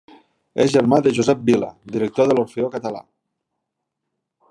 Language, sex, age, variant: Catalan, male, 40-49, Central